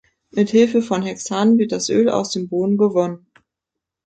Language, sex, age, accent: German, female, 19-29, Deutschland Deutsch